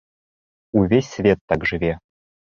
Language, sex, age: Belarusian, male, 19-29